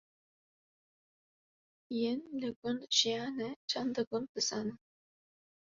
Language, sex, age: Kurdish, female, 19-29